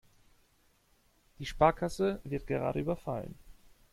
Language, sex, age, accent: German, male, 30-39, Deutschland Deutsch